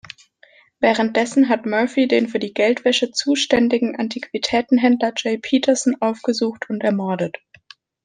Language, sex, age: German, female, 19-29